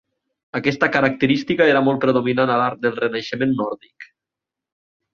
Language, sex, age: Catalan, male, 19-29